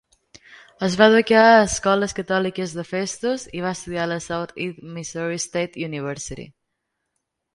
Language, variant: Catalan, Balear